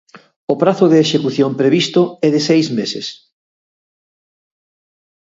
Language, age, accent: Galician, 60-69, Atlántico (seseo e gheada)